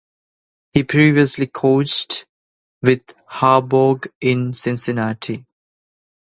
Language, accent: English, India and South Asia (India, Pakistan, Sri Lanka)